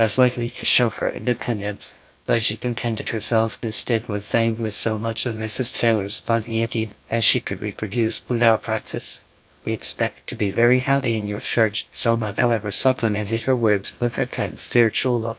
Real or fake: fake